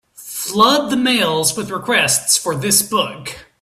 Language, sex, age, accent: English, male, 19-29, United States English